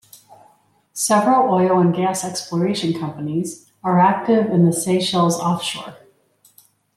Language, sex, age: English, female, 50-59